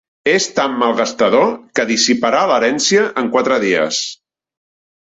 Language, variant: Catalan, Central